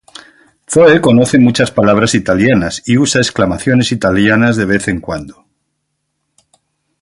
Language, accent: Spanish, España: Centro-Sur peninsular (Madrid, Toledo, Castilla-La Mancha)